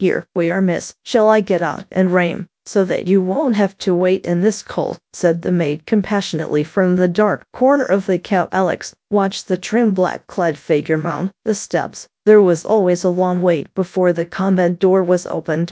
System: TTS, GradTTS